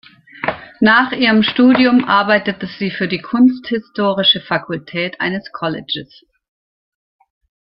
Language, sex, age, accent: German, female, 60-69, Deutschland Deutsch